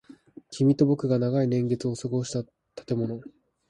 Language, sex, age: Japanese, male, 19-29